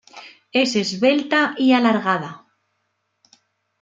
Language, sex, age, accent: Spanish, female, 19-29, España: Norte peninsular (Asturias, Castilla y León, Cantabria, País Vasco, Navarra, Aragón, La Rioja, Guadalajara, Cuenca)